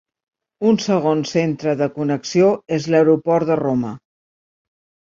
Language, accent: Catalan, Barceloní